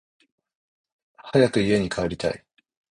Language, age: Japanese, 30-39